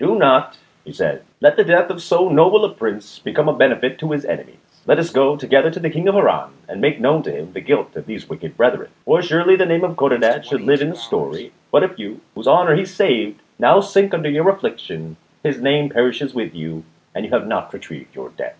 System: none